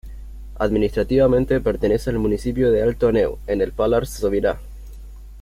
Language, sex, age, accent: Spanish, male, under 19, Chileno: Chile, Cuyo